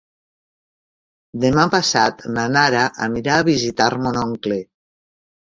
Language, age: Catalan, 60-69